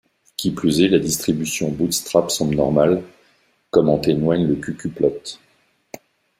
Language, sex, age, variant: French, male, 50-59, Français de métropole